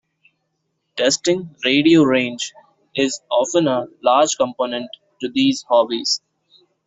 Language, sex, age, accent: English, male, under 19, India and South Asia (India, Pakistan, Sri Lanka)